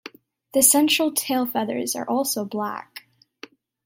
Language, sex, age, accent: English, female, under 19, United States English